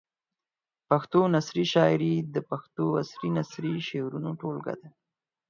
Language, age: Pashto, 19-29